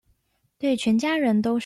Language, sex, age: Chinese, female, 19-29